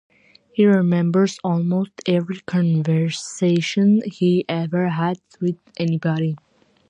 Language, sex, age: English, female, under 19